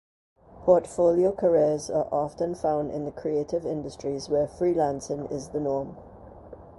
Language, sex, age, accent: English, female, 50-59, West Indies and Bermuda (Bahamas, Bermuda, Jamaica, Trinidad)